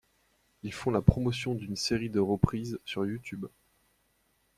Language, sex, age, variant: French, male, 19-29, Français de métropole